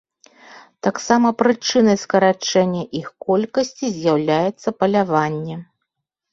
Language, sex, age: Belarusian, female, 50-59